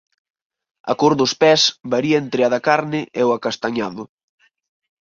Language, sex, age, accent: Galician, male, 19-29, Normativo (estándar)